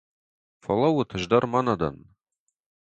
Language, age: Ossetic, 30-39